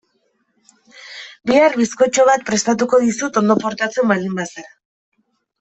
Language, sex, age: Basque, female, 30-39